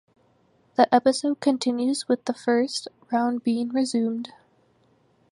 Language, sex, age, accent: English, female, 19-29, United States English